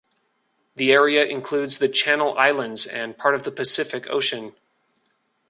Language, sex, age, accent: English, male, 30-39, United States English